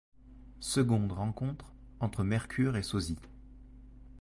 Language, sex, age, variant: French, male, 19-29, Français de métropole